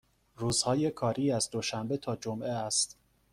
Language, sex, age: Persian, male, 19-29